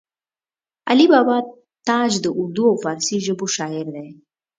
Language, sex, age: Pashto, female, 19-29